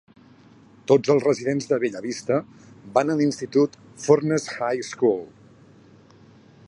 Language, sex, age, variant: Catalan, male, 50-59, Central